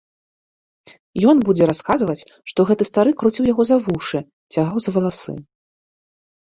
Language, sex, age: Belarusian, female, 19-29